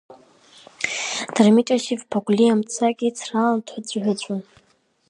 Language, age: Abkhazian, under 19